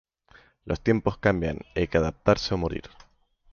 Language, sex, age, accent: Spanish, male, 19-29, España: Centro-Sur peninsular (Madrid, Toledo, Castilla-La Mancha); España: Islas Canarias